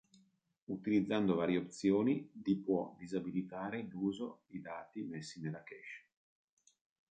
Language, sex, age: Italian, male, 40-49